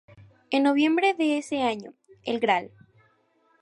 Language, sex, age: Spanish, female, under 19